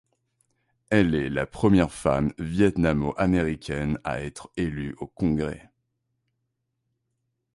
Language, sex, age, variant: French, male, 19-29, Français de métropole